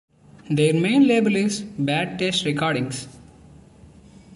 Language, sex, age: English, male, 19-29